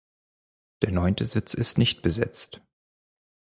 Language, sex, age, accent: German, male, 30-39, Deutschland Deutsch